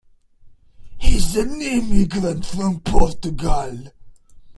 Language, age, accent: English, 19-29, United States English